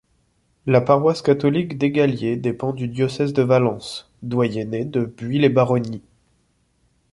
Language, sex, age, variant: French, male, 30-39, Français de métropole